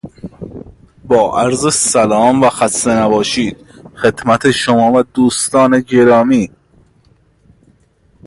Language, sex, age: Persian, male, 30-39